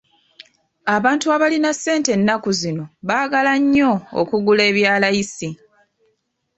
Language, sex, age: Ganda, female, 30-39